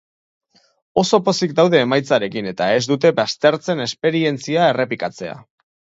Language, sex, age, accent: Basque, male, 30-39, Mendebalekoa (Araba, Bizkaia, Gipuzkoako mendebaleko herri batzuk)